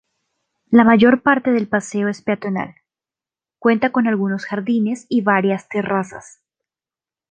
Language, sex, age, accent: Spanish, female, under 19, Andino-Pacífico: Colombia, Perú, Ecuador, oeste de Bolivia y Venezuela andina